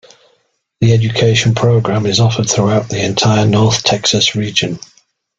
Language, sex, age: English, male, 60-69